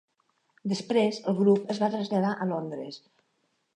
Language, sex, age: Catalan, female, 50-59